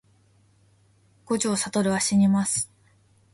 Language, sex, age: Japanese, female, 19-29